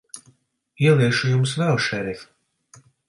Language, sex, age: Latvian, male, 40-49